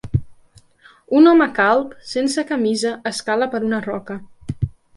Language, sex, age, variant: Catalan, female, 19-29, Central